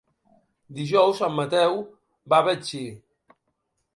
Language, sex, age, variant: Catalan, male, 50-59, Balear